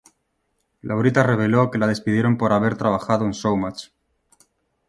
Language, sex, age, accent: Spanish, male, 30-39, España: Norte peninsular (Asturias, Castilla y León, Cantabria, País Vasco, Navarra, Aragón, La Rioja, Guadalajara, Cuenca)